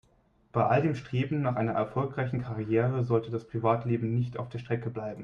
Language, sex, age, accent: German, male, 19-29, Deutschland Deutsch